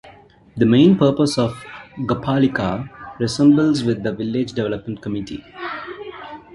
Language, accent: English, India and South Asia (India, Pakistan, Sri Lanka)